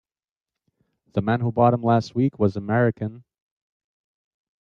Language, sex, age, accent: English, male, 30-39, United States English